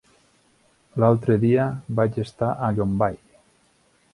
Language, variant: Catalan, Nord-Occidental